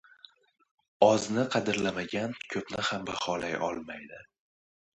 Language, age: Uzbek, 19-29